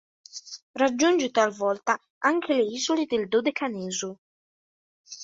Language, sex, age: Italian, male, under 19